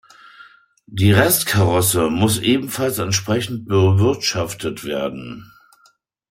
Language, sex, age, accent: German, male, 50-59, Deutschland Deutsch